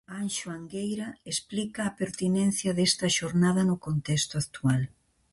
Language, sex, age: Galician, female, 60-69